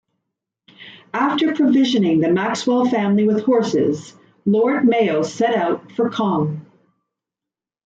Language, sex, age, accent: English, female, 40-49, Canadian English